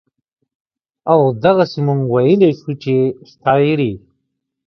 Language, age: Pashto, 30-39